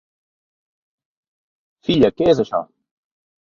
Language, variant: Catalan, Central